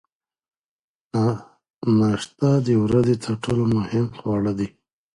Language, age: Pashto, 30-39